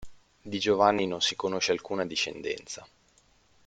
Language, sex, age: Italian, male, 30-39